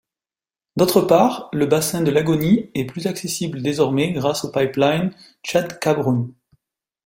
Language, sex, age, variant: French, male, 30-39, Français de métropole